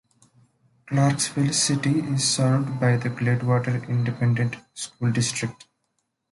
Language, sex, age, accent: English, male, 19-29, India and South Asia (India, Pakistan, Sri Lanka)